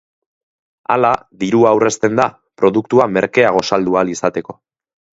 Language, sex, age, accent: Basque, male, 30-39, Mendebalekoa (Araba, Bizkaia, Gipuzkoako mendebaleko herri batzuk)